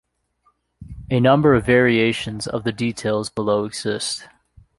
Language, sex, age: English, male, 19-29